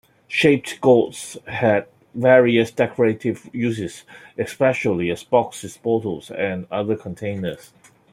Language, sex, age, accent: English, male, 30-39, Hong Kong English